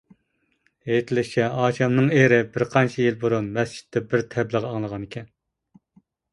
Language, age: Uyghur, 40-49